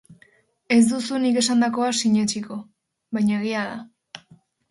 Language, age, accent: Basque, under 19, Mendebalekoa (Araba, Bizkaia, Gipuzkoako mendebaleko herri batzuk)